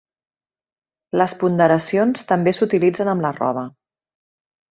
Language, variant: Catalan, Central